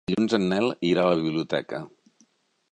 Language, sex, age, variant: Catalan, male, 60-69, Central